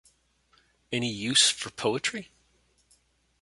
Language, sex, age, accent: English, male, 50-59, Canadian English